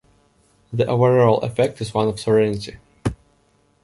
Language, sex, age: English, male, 30-39